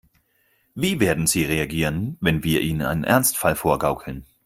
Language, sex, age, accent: German, male, 19-29, Deutschland Deutsch